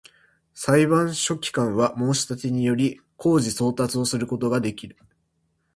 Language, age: Japanese, 19-29